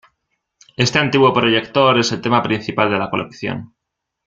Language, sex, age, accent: Spanish, male, 19-29, España: Centro-Sur peninsular (Madrid, Toledo, Castilla-La Mancha)